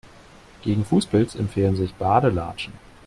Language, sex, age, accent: German, male, 30-39, Deutschland Deutsch